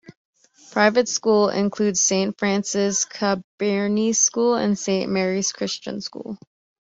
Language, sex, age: English, female, 19-29